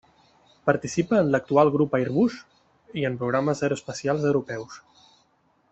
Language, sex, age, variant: Catalan, male, 30-39, Central